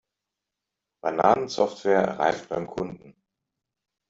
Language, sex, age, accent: German, male, 40-49, Deutschland Deutsch